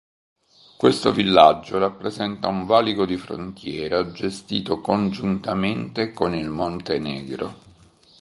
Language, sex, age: Italian, male, 50-59